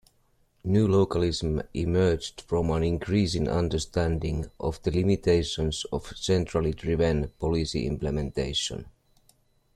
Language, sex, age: English, male, 30-39